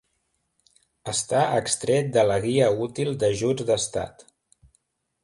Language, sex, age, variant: Catalan, male, 30-39, Central